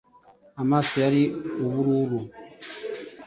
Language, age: Kinyarwanda, 30-39